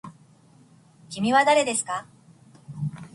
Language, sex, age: Japanese, female, 19-29